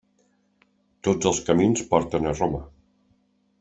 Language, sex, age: Catalan, male, 50-59